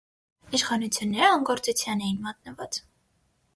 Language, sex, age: Armenian, female, under 19